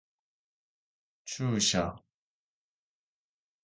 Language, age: Japanese, 30-39